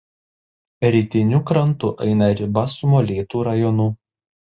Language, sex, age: Lithuanian, male, 19-29